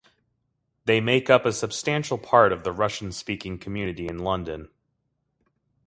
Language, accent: English, United States English